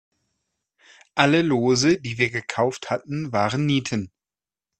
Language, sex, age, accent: German, male, 40-49, Deutschland Deutsch